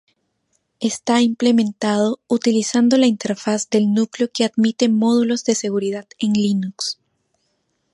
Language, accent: Spanish, Andino-Pacífico: Colombia, Perú, Ecuador, oeste de Bolivia y Venezuela andina